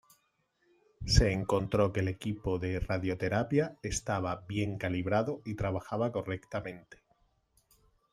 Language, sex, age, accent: Spanish, male, 30-39, España: Sur peninsular (Andalucia, Extremadura, Murcia)